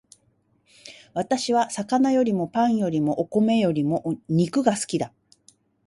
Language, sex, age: Japanese, female, 50-59